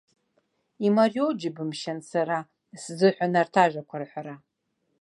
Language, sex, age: Abkhazian, female, 40-49